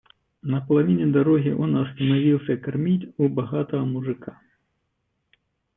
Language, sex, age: Russian, male, 40-49